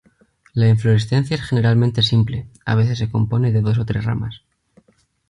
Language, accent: Spanish, España: Centro-Sur peninsular (Madrid, Toledo, Castilla-La Mancha)